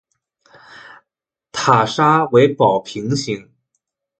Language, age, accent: Chinese, 19-29, 出生地：江苏省